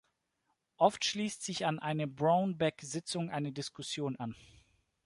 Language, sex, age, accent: German, male, 30-39, Deutschland Deutsch